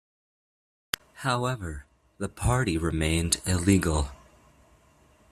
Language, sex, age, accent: English, male, under 19, United States English